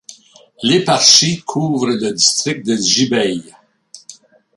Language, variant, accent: French, Français d'Amérique du Nord, Français du Canada